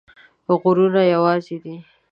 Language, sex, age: Pashto, female, 19-29